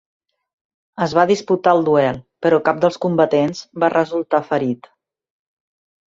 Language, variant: Catalan, Central